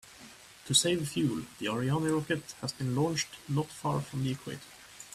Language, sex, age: English, male, 30-39